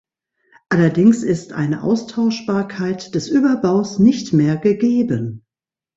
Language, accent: German, Deutschland Deutsch